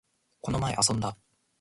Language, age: Japanese, 19-29